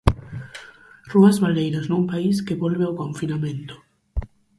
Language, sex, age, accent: Galician, female, under 19, Normativo (estándar)